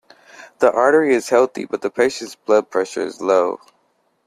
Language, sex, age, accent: English, male, 19-29, United States English